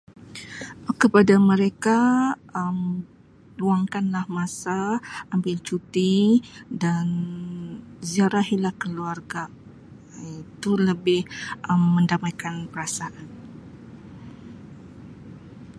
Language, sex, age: Sabah Malay, female, 40-49